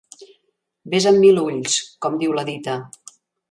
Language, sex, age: Catalan, female, 60-69